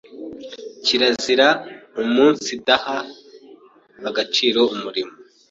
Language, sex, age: Kinyarwanda, male, 19-29